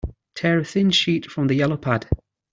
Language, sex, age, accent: English, male, 30-39, England English